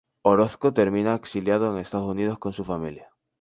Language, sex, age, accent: Spanish, male, 19-29, España: Islas Canarias